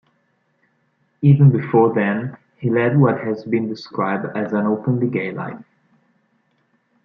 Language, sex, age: English, male, 19-29